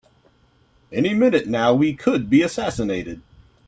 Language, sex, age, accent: English, male, 40-49, United States English